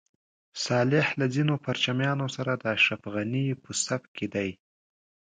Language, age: Pashto, 19-29